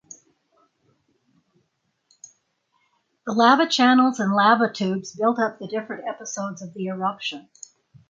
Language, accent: English, United States English